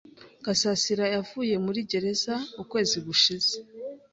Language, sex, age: Kinyarwanda, female, 19-29